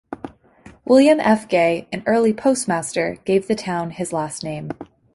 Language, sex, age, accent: English, female, 19-29, Canadian English